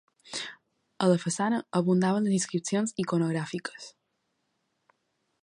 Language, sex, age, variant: Catalan, female, 19-29, Balear